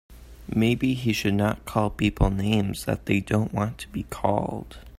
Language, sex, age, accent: English, male, under 19, United States English